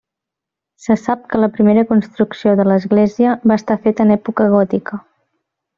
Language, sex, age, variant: Catalan, female, 19-29, Central